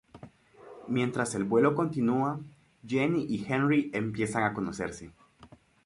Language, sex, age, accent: Spanish, male, 19-29, América central